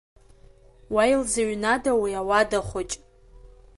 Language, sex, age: Abkhazian, female, under 19